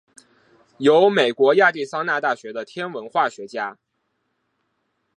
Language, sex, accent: Chinese, male, 出生地：湖北省